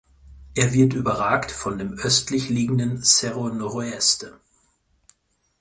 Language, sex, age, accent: German, male, 40-49, Deutschland Deutsch